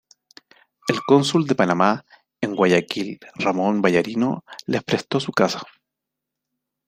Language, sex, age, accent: Spanish, male, 40-49, Chileno: Chile, Cuyo